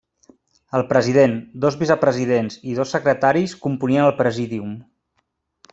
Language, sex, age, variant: Catalan, male, 30-39, Central